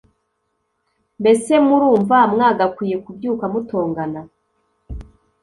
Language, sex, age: Kinyarwanda, female, 19-29